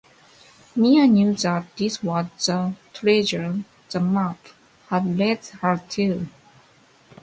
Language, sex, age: English, female, 30-39